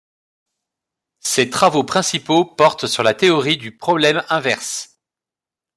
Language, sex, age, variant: French, male, 40-49, Français de métropole